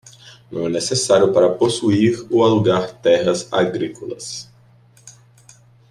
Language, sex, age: Portuguese, male, 30-39